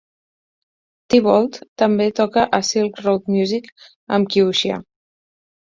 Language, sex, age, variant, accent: Catalan, female, 30-39, Nord-Occidental, Lleidatà